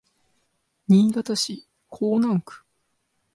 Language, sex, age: Japanese, male, 19-29